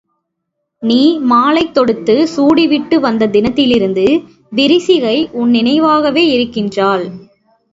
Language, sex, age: Tamil, female, 19-29